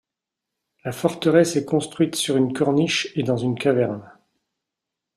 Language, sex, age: French, male, 40-49